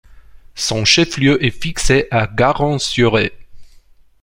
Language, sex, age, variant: French, male, 30-39, Français d'Europe